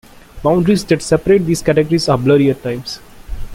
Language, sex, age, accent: English, male, 19-29, India and South Asia (India, Pakistan, Sri Lanka)